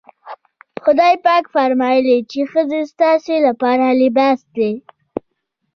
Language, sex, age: Pashto, female, under 19